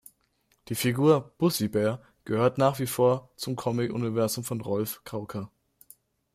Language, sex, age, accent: German, male, under 19, Deutschland Deutsch